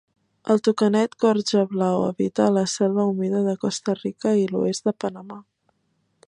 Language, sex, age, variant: Catalan, female, 19-29, Central